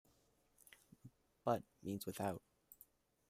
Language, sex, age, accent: English, male, 19-29, United States English